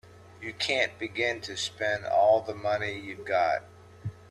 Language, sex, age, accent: English, male, 50-59, United States English